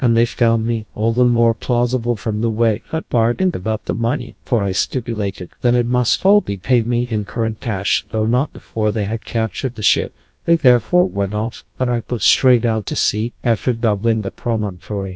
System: TTS, GlowTTS